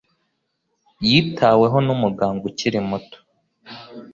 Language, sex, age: Kinyarwanda, male, 19-29